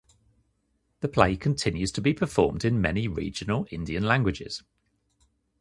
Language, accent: English, England English